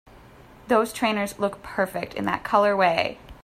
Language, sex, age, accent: English, female, 30-39, United States English